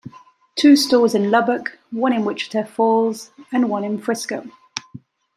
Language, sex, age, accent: English, female, 30-39, England English